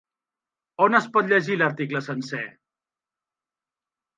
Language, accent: Catalan, central; nord-occidental